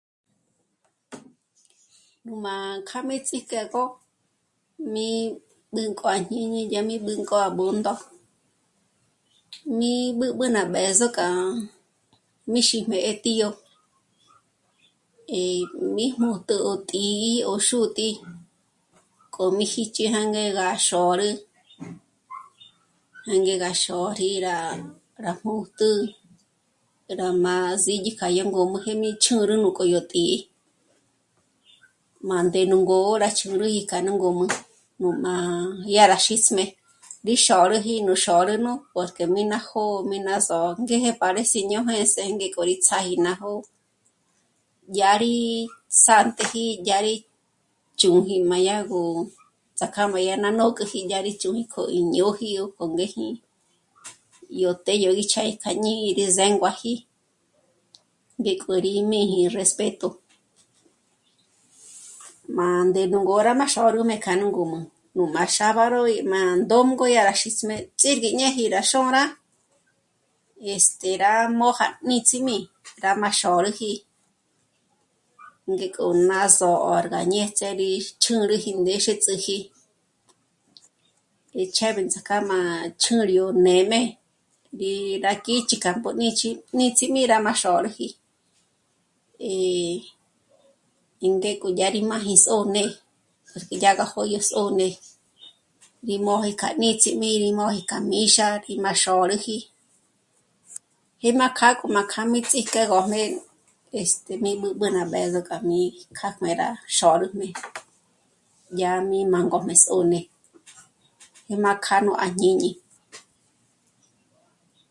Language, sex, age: Michoacán Mazahua, female, 19-29